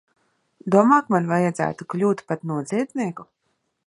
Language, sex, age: Latvian, female, 30-39